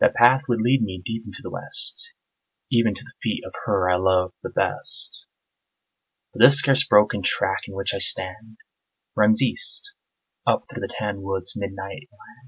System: none